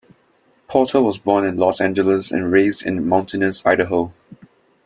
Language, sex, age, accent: English, male, 19-29, Singaporean English